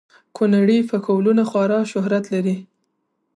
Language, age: Pashto, 19-29